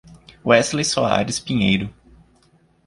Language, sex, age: Portuguese, male, 19-29